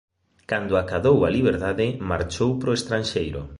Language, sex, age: Galician, male, 40-49